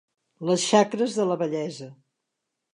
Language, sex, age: Catalan, female, 60-69